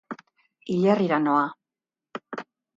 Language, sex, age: Basque, female, 60-69